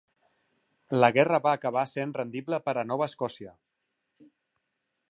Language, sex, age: Catalan, male, 40-49